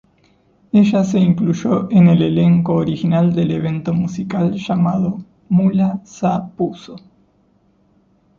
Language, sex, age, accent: Spanish, male, 30-39, Rioplatense: Argentina, Uruguay, este de Bolivia, Paraguay